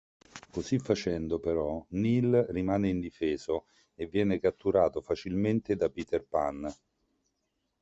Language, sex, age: Italian, male, 50-59